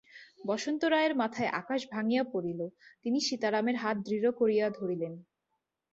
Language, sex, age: Bengali, female, 19-29